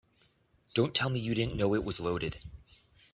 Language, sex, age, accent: English, male, 40-49, United States English